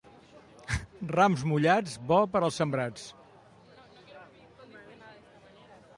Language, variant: Catalan, Septentrional